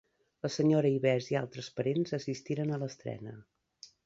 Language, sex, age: Catalan, female, 50-59